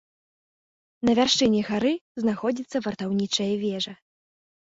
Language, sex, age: Belarusian, female, 19-29